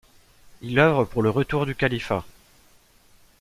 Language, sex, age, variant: French, male, 19-29, Français de métropole